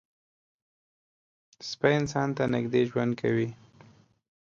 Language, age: Pashto, 19-29